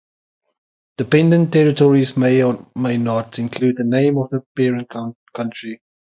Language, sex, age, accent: English, male, 19-29, United States English; Southern African (South Africa, Zimbabwe, Namibia)